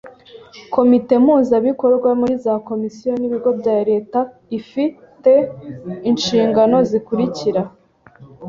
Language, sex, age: Kinyarwanda, female, 19-29